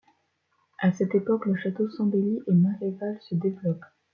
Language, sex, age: French, female, under 19